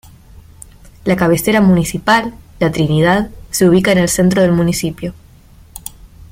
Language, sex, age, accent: Spanish, female, 19-29, Rioplatense: Argentina, Uruguay, este de Bolivia, Paraguay